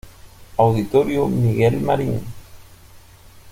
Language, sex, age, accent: Spanish, male, 40-49, España: Sur peninsular (Andalucia, Extremadura, Murcia)